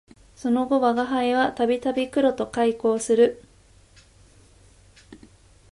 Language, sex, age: Japanese, female, 19-29